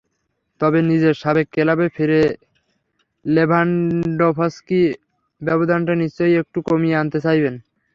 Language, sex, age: Bengali, male, under 19